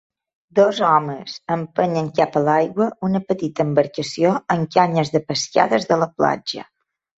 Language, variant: Catalan, Balear